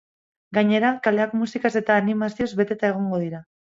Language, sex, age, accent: Basque, female, 30-39, Mendebalekoa (Araba, Bizkaia, Gipuzkoako mendebaleko herri batzuk)